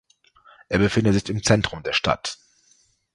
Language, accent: German, Deutschland Deutsch